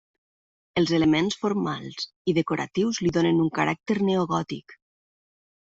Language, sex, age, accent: Catalan, female, 40-49, valencià